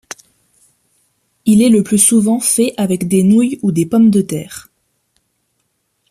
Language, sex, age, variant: French, female, 19-29, Français de métropole